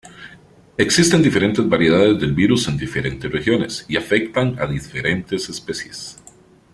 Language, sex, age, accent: Spanish, male, 30-39, América central